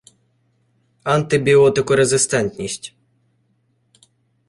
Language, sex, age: Ukrainian, male, under 19